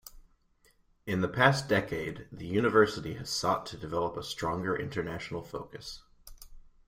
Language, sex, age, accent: English, male, 19-29, United States English